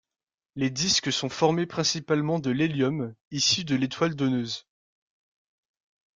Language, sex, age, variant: French, male, 19-29, Français de métropole